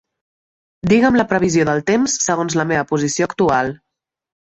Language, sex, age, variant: Catalan, female, 19-29, Central